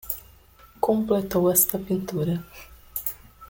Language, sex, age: Portuguese, female, 19-29